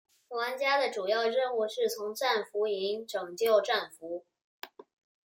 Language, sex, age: Chinese, male, under 19